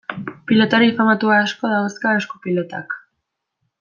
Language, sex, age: Basque, female, 19-29